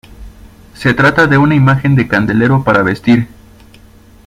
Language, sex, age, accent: Spanish, male, 19-29, México